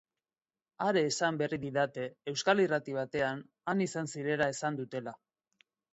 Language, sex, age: Basque, female, 40-49